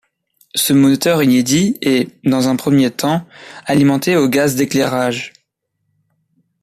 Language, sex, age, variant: French, male, under 19, Français de métropole